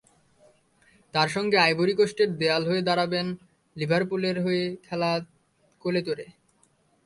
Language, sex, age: Bengali, male, under 19